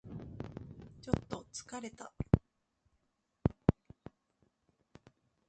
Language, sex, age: Japanese, female, 30-39